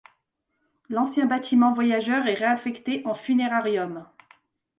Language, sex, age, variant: French, female, 40-49, Français de métropole